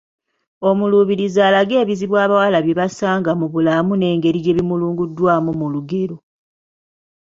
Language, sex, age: Ganda, female, 30-39